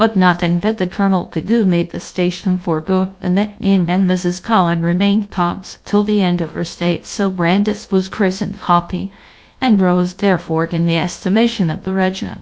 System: TTS, GlowTTS